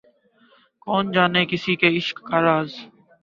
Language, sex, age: Urdu, male, 19-29